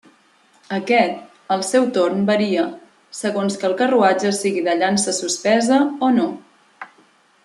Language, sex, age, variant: Catalan, female, 30-39, Central